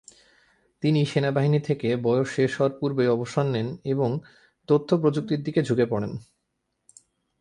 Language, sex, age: Bengali, male, 19-29